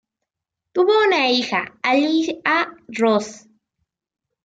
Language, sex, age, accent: Spanish, female, under 19, México